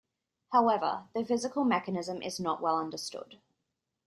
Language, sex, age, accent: English, female, 19-29, Australian English